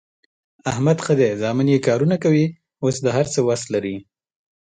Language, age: Pashto, 19-29